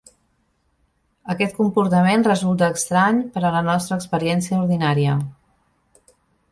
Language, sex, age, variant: Catalan, female, 50-59, Central